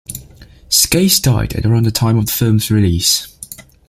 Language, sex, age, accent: English, male, 19-29, England English